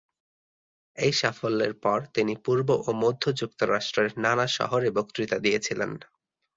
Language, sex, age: Bengali, male, 19-29